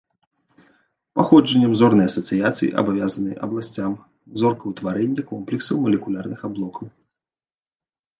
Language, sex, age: Belarusian, male, 30-39